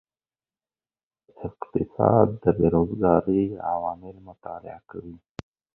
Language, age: Pashto, 50-59